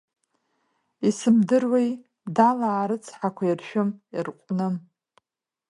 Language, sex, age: Abkhazian, female, 30-39